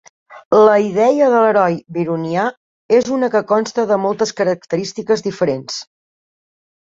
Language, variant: Catalan, Central